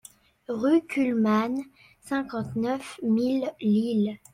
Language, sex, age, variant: French, female, under 19, Français de métropole